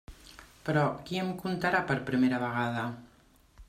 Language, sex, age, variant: Catalan, female, 60-69, Central